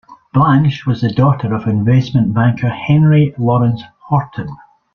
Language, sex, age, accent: English, male, 50-59, Scottish English